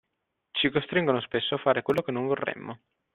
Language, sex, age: Italian, male, 19-29